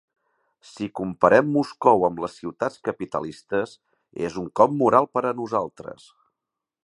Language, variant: Catalan, Central